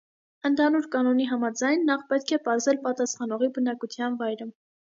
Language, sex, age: Armenian, female, 19-29